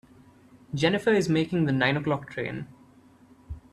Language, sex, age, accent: English, male, 19-29, India and South Asia (India, Pakistan, Sri Lanka)